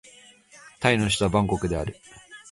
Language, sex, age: Japanese, male, 19-29